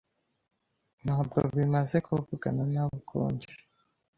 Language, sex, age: Kinyarwanda, male, under 19